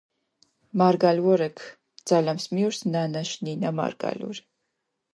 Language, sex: Mingrelian, female